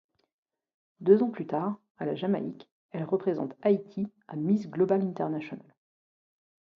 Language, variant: French, Français de métropole